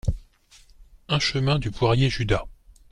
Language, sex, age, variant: French, male, 50-59, Français de métropole